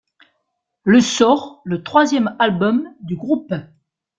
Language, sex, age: French, female, 60-69